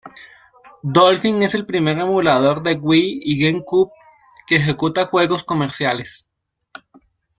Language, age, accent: Spanish, 19-29, América central